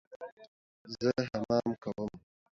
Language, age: Pashto, under 19